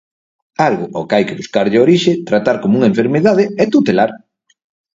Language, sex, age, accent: Galician, male, 40-49, Oriental (común en zona oriental)